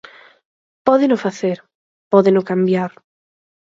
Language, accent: Galician, Central (gheada); Oriental (común en zona oriental)